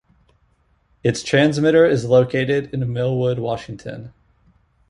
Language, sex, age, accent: English, male, 19-29, United States English